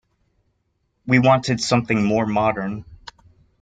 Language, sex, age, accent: English, male, 30-39, United States English